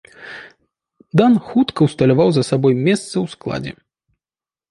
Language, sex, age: Belarusian, male, 30-39